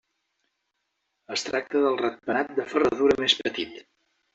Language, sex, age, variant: Catalan, male, 40-49, Central